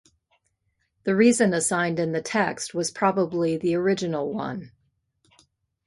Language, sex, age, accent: English, female, 60-69, United States English